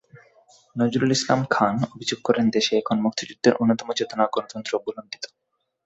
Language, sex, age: Bengali, male, 19-29